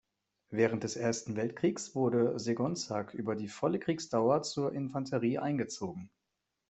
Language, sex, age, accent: German, male, 19-29, Deutschland Deutsch